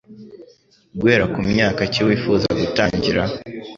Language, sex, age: Kinyarwanda, male, under 19